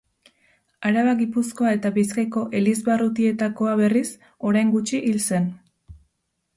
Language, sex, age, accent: Basque, female, 19-29, Erdialdekoa edo Nafarra (Gipuzkoa, Nafarroa)